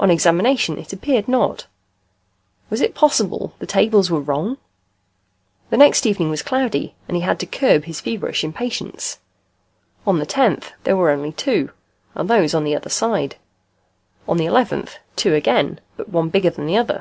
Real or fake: real